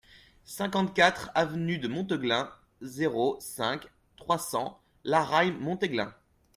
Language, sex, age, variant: French, male, 19-29, Français de métropole